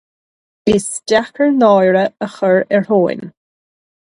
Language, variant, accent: Irish, Gaeilge na Mumhan, Cainteoir líofa, ní ó dhúchas